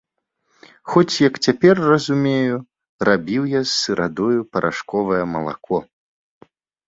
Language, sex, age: Belarusian, male, 19-29